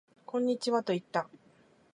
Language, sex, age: Japanese, female, 40-49